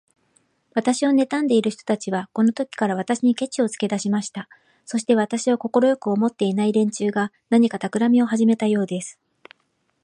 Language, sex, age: Japanese, female, 40-49